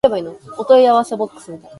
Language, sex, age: English, female, 19-29